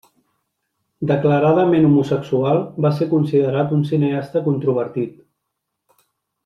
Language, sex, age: Catalan, male, 30-39